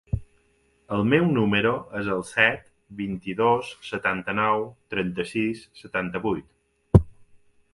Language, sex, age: Catalan, male, 40-49